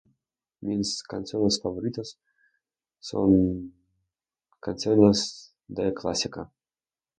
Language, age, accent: Spanish, under 19, España: Norte peninsular (Asturias, Castilla y León, Cantabria, País Vasco, Navarra, Aragón, La Rioja, Guadalajara, Cuenca)